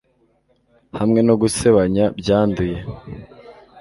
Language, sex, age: Kinyarwanda, male, 19-29